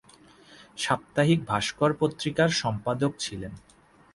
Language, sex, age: Bengali, male, 19-29